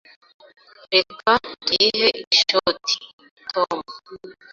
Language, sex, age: Kinyarwanda, female, 19-29